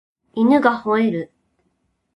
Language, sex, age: Japanese, female, 30-39